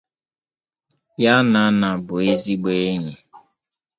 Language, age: Igbo, 19-29